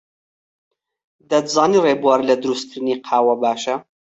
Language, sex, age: Central Kurdish, male, 30-39